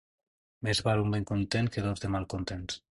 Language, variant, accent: Catalan, Nord-Occidental, nord-occidental